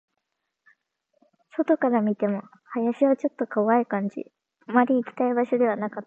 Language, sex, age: Japanese, female, under 19